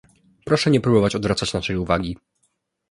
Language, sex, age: Polish, male, 19-29